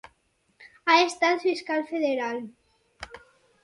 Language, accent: Catalan, valencià